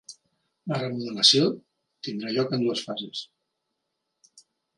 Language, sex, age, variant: Catalan, male, 40-49, Central